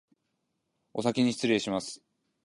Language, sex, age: Japanese, male, 19-29